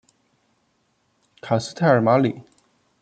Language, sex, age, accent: Chinese, male, 30-39, 出生地：黑龙江省